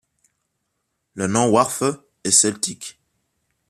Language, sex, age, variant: French, male, under 19, Français des départements et régions d'outre-mer